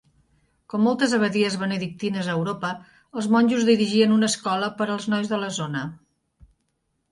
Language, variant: Catalan, Nord-Occidental